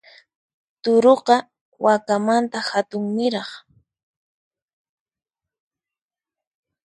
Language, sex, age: Puno Quechua, female, 19-29